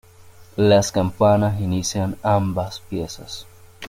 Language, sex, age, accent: Spanish, male, under 19, Caribe: Cuba, Venezuela, Puerto Rico, República Dominicana, Panamá, Colombia caribeña, México caribeño, Costa del golfo de México